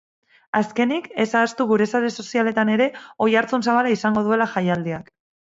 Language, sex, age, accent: Basque, female, 30-39, Mendebalekoa (Araba, Bizkaia, Gipuzkoako mendebaleko herri batzuk)